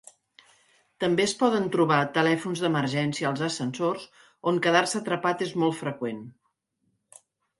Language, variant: Catalan, Central